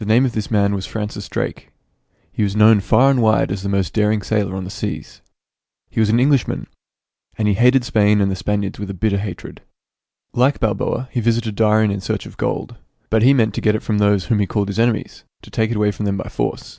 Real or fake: real